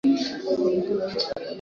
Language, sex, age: Swahili, male, 19-29